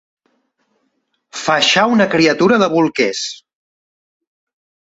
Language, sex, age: Catalan, male, 30-39